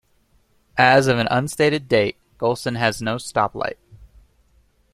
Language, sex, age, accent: English, male, 19-29, United States English